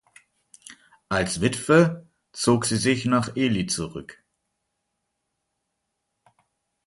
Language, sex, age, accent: German, male, 30-39, Deutschland Deutsch